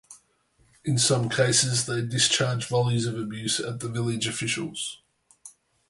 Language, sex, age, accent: English, male, 40-49, Australian English